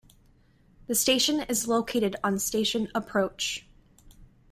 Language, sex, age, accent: English, female, 19-29, United States English